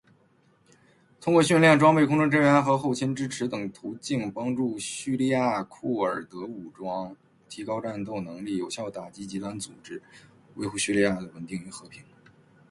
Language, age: Chinese, 30-39